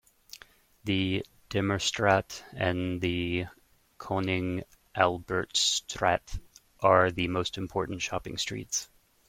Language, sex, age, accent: English, male, 30-39, United States English